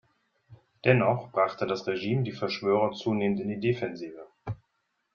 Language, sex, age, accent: German, male, 30-39, Deutschland Deutsch